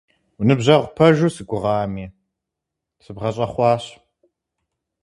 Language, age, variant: Kabardian, 19-29, Адыгэбзэ (Къэбэрдей, Кирил, псоми зэдай)